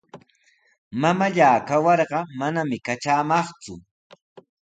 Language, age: Sihuas Ancash Quechua, 19-29